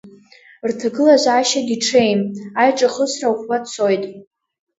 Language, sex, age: Abkhazian, female, under 19